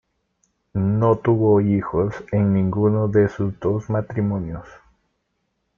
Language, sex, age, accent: Spanish, male, 19-29, América central